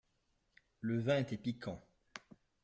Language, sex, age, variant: French, male, 30-39, Français de métropole